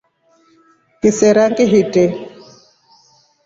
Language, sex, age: Rombo, female, 40-49